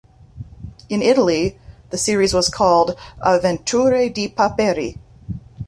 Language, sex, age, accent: English, female, 30-39, United States English